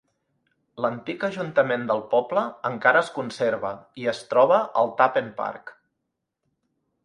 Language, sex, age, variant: Catalan, male, 40-49, Central